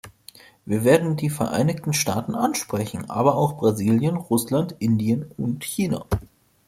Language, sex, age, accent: German, male, 19-29, Deutschland Deutsch